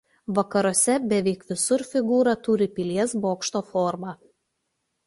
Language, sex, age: Lithuanian, female, 30-39